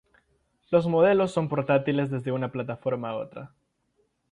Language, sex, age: Spanish, female, 19-29